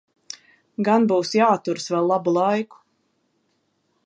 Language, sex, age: Latvian, female, 40-49